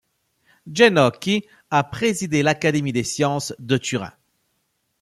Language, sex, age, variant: French, male, 40-49, Français de métropole